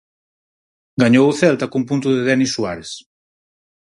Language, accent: Galician, Normativo (estándar)